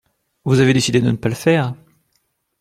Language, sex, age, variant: French, male, 19-29, Français de métropole